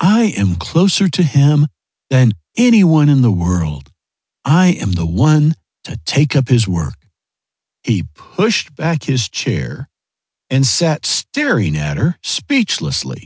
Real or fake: real